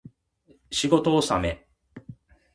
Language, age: Japanese, 50-59